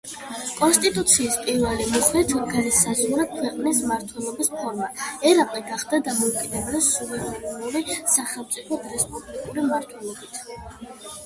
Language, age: Georgian, under 19